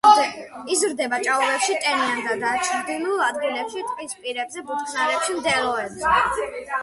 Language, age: Georgian, 30-39